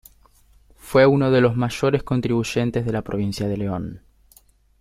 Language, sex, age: Spanish, male, under 19